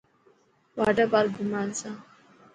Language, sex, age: Dhatki, female, 19-29